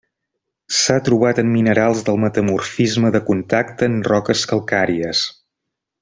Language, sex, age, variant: Catalan, male, 30-39, Central